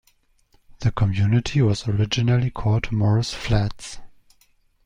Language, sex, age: English, male, 30-39